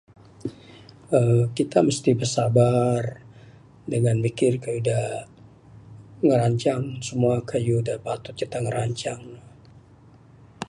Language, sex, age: Bukar-Sadung Bidayuh, male, 60-69